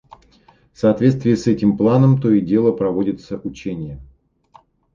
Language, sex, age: Russian, male, 30-39